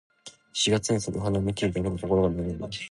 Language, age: Japanese, 19-29